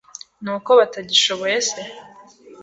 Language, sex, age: Kinyarwanda, female, 19-29